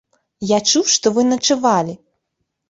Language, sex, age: Belarusian, female, 19-29